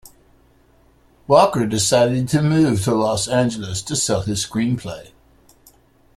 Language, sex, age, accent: English, male, 50-59, United States English